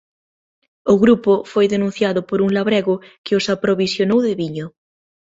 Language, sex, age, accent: Galician, female, 19-29, Normativo (estándar)